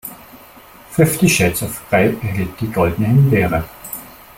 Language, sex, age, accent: German, male, 19-29, Deutschland Deutsch